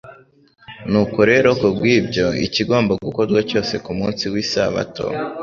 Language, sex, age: Kinyarwanda, male, under 19